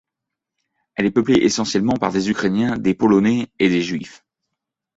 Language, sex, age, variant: French, male, 30-39, Français de métropole